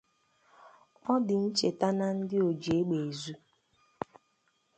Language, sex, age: Igbo, female, 30-39